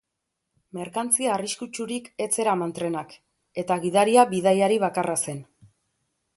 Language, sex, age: Basque, female, 40-49